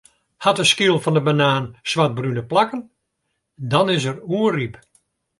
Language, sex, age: Western Frisian, male, 70-79